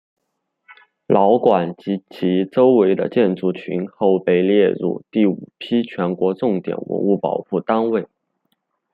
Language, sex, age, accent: Chinese, male, 19-29, 出生地：四川省